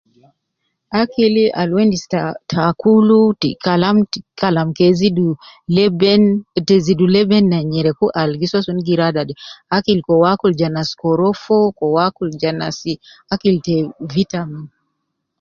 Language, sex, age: Nubi, female, 50-59